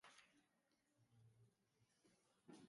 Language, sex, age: Basque, male, under 19